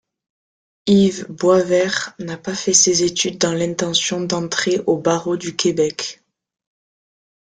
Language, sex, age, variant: French, female, under 19, Français de métropole